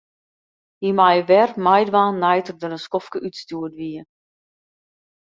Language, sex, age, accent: Western Frisian, female, 40-49, Wâldfrysk